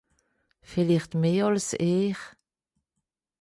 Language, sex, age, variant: Swiss German, female, 50-59, Südniederàlemmànisch (Kolmer, Gawìller, Mìlhüüsa, Àltkìrich, usw.)